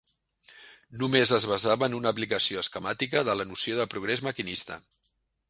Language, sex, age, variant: Catalan, male, 50-59, Central